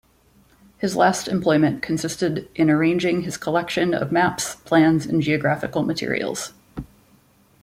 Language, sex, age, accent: English, female, 40-49, United States English